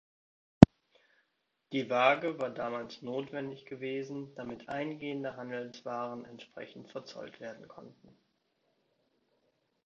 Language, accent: German, Deutschland Deutsch